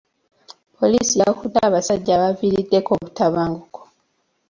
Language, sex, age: Ganda, female, 19-29